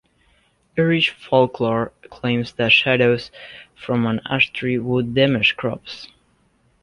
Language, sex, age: English, male, under 19